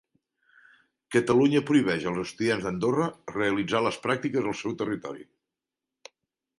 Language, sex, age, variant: Catalan, male, 50-59, Central